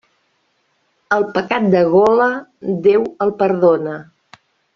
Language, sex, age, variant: Catalan, female, 50-59, Central